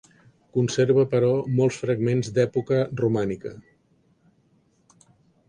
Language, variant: Catalan, Central